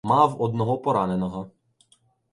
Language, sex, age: Ukrainian, male, 19-29